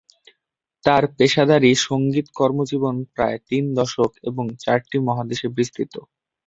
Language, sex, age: Bengali, male, under 19